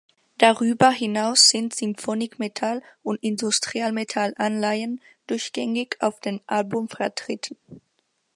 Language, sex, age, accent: German, female, under 19, Deutschland Deutsch